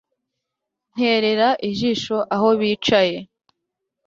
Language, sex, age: Kinyarwanda, female, 19-29